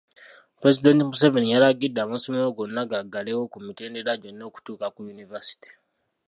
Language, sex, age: Ganda, male, 19-29